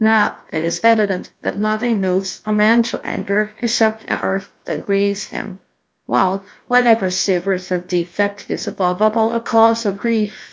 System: TTS, GlowTTS